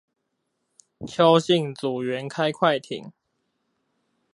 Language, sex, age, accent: Chinese, male, 19-29, 出生地：臺北市; 出生地：新北市